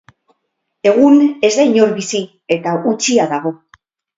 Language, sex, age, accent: Basque, female, 40-49, Mendebalekoa (Araba, Bizkaia, Gipuzkoako mendebaleko herri batzuk)